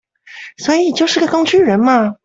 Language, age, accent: Chinese, 19-29, 出生地：臺北市